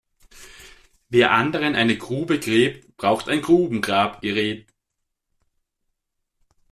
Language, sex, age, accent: German, male, 30-39, Österreichisches Deutsch